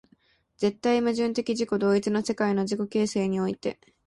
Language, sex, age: Japanese, female, 19-29